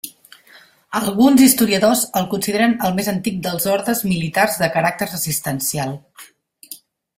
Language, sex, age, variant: Catalan, female, 40-49, Central